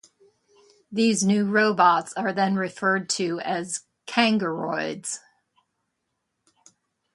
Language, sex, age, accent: English, female, 60-69, United States English